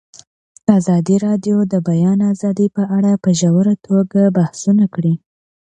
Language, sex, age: Pashto, female, 19-29